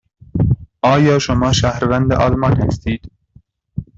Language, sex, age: Persian, male, 19-29